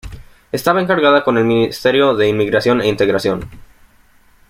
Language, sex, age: Spanish, male, under 19